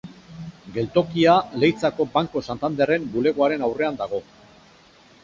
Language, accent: Basque, Erdialdekoa edo Nafarra (Gipuzkoa, Nafarroa)